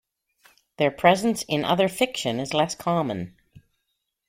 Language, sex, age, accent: English, female, 50-59, Canadian English